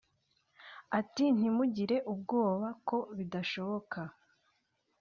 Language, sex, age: Kinyarwanda, female, 19-29